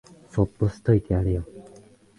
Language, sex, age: Japanese, male, 19-29